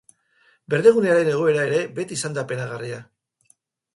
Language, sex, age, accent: Basque, male, 50-59, Mendebalekoa (Araba, Bizkaia, Gipuzkoako mendebaleko herri batzuk)